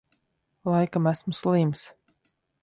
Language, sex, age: Latvian, female, 30-39